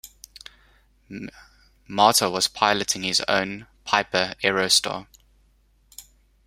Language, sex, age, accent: English, male, 30-39, Southern African (South Africa, Zimbabwe, Namibia)